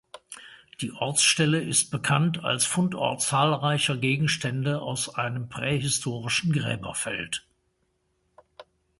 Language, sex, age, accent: German, male, 60-69, Deutschland Deutsch